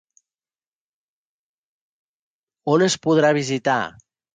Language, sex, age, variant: Catalan, male, 40-49, Central